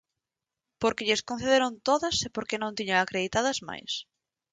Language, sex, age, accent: Galician, female, 19-29, Normativo (estándar)